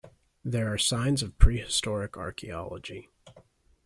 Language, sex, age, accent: English, male, 19-29, United States English